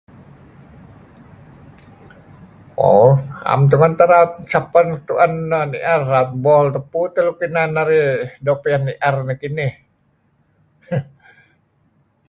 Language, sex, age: Kelabit, male, 60-69